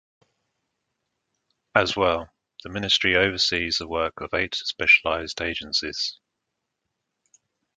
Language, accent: English, England English